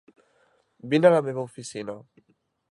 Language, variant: Catalan, Central